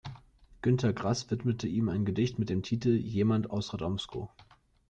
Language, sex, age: German, male, 19-29